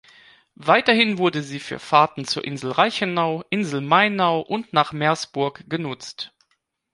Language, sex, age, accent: German, male, 30-39, Deutschland Deutsch